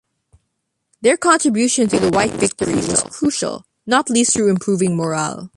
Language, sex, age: English, female, 19-29